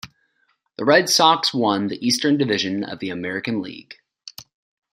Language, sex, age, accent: English, male, 19-29, United States English